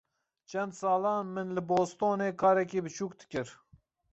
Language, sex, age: Kurdish, male, 30-39